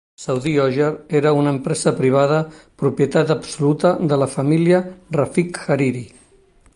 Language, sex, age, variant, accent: Catalan, male, 60-69, Nord-Occidental, nord-occidental